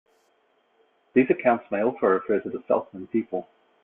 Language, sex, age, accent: English, male, 40-49, New Zealand English